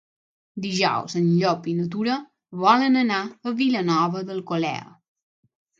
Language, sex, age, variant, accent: Catalan, female, under 19, Balear, balear; mallorquí